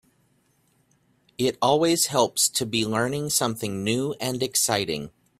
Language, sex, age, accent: English, male, 30-39, United States English